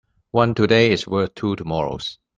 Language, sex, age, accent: English, male, 40-49, Hong Kong English